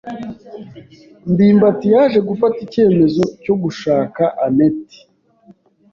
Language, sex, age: Kinyarwanda, male, 19-29